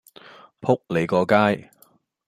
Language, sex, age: Cantonese, male, 40-49